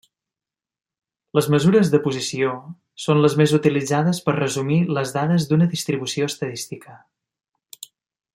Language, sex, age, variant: Catalan, male, 30-39, Central